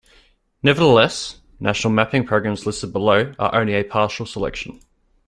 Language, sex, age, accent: English, male, 19-29, Australian English